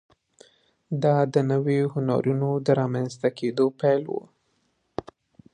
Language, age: Pashto, 19-29